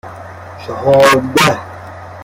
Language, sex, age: Persian, male, 30-39